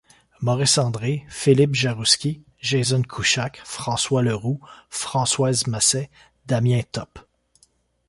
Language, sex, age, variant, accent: French, male, 30-39, Français d'Amérique du Nord, Français du Canada